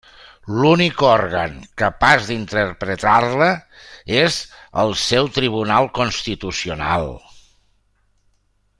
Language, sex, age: Catalan, male, 60-69